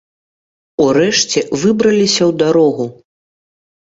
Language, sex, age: Belarusian, male, under 19